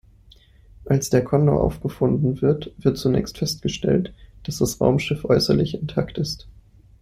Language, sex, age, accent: German, male, 19-29, Deutschland Deutsch